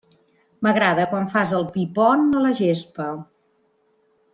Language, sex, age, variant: Catalan, female, 50-59, Central